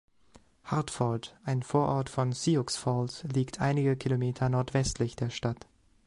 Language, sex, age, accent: German, male, 19-29, Deutschland Deutsch